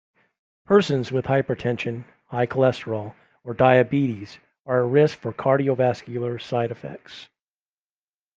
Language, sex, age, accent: English, male, 50-59, United States English